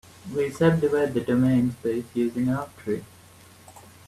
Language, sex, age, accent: English, male, 19-29, United States English